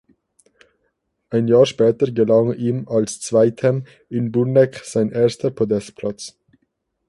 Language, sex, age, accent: German, male, 19-29, Schweizerdeutsch